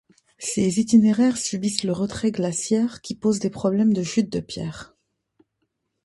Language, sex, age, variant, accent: French, female, 30-39, Français du nord de l'Afrique, Français du Maroc